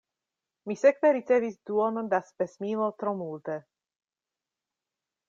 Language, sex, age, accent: Esperanto, female, 40-49, Internacia